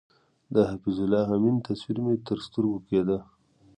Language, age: Pashto, 19-29